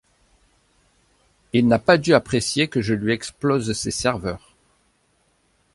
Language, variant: French, Français de métropole